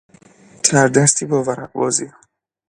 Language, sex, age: Persian, male, 19-29